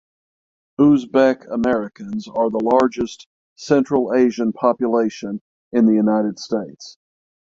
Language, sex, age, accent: English, male, 50-59, United States English; southern United States